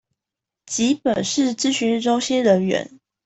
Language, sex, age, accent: Chinese, female, 19-29, 出生地：臺北市